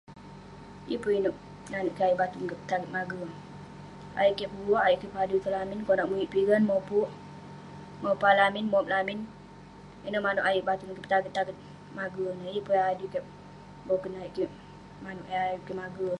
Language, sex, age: Western Penan, female, under 19